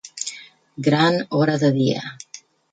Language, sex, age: Catalan, female, 50-59